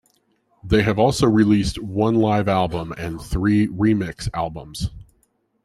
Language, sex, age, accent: English, male, 30-39, United States English